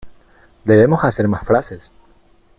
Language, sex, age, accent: Spanish, male, 19-29, México